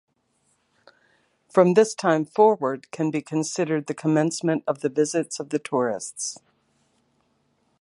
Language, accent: English, United States English